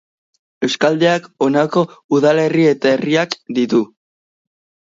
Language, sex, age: Basque, female, 40-49